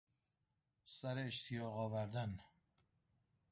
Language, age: Persian, 30-39